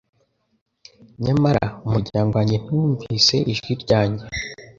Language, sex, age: Kinyarwanda, male, under 19